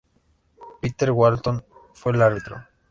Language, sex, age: Spanish, male, 19-29